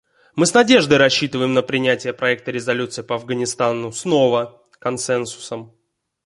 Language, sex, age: Russian, male, 19-29